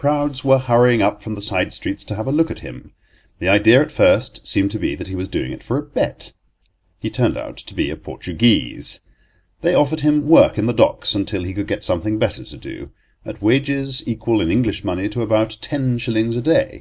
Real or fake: real